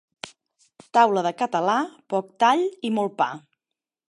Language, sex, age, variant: Catalan, female, 40-49, Central